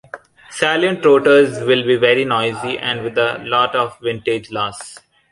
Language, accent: English, India and South Asia (India, Pakistan, Sri Lanka)